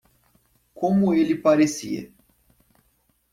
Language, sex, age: Portuguese, male, 19-29